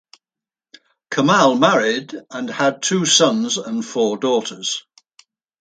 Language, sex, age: English, male, 80-89